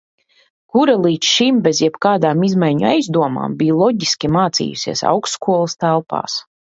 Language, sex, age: Latvian, female, 40-49